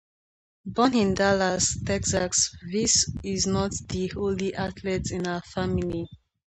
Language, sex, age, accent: English, female, 19-29, England English